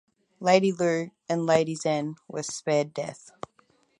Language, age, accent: English, 19-29, Australian English